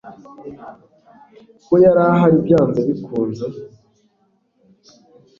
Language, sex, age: Kinyarwanda, male, 19-29